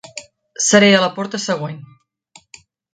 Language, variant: Catalan, Central